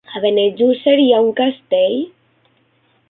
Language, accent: Catalan, valencià